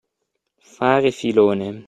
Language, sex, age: Italian, male, 19-29